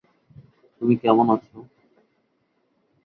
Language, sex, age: Bengali, male, 19-29